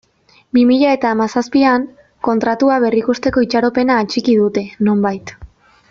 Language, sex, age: Basque, female, 19-29